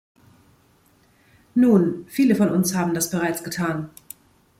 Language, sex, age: German, female, 40-49